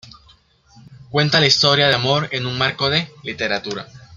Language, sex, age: Spanish, male, under 19